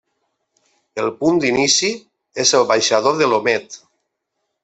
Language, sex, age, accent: Catalan, male, 50-59, valencià